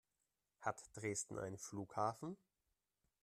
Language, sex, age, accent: German, male, 19-29, Deutschland Deutsch